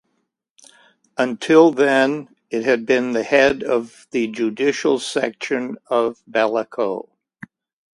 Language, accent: English, Canadian English